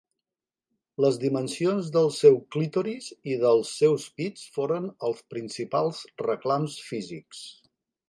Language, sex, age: Catalan, male, 50-59